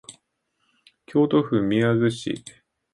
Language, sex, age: Japanese, male, 50-59